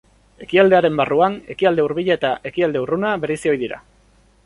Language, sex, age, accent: Basque, male, 19-29, Erdialdekoa edo Nafarra (Gipuzkoa, Nafarroa)